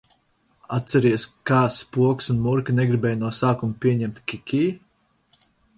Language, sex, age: Latvian, male, 19-29